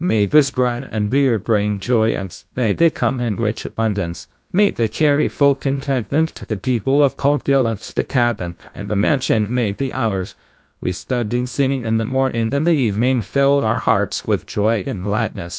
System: TTS, GlowTTS